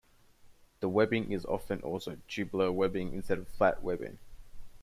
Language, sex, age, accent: English, male, 19-29, Australian English